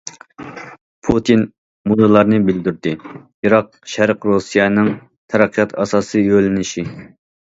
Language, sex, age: Uyghur, male, 30-39